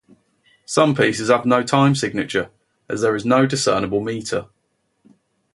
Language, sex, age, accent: English, male, 19-29, England English